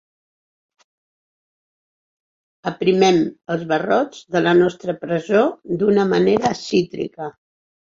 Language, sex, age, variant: Catalan, female, 70-79, Central